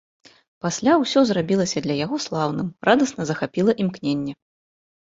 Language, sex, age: Belarusian, female, 19-29